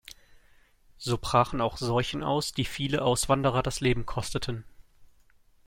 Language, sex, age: German, male, 30-39